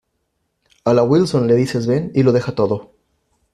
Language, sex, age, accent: Spanish, male, 30-39, México